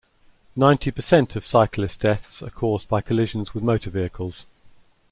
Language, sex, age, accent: English, male, 60-69, England English